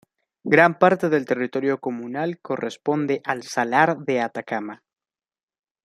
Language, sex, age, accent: Spanish, male, 19-29, México